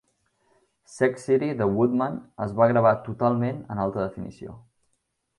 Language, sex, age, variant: Catalan, male, 19-29, Central